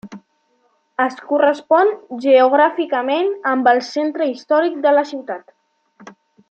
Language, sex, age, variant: Catalan, male, under 19, Central